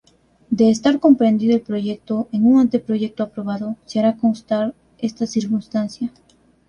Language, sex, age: Spanish, female, 19-29